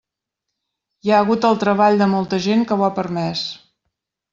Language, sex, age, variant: Catalan, female, 50-59, Central